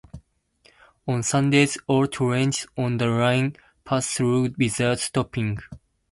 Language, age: English, 19-29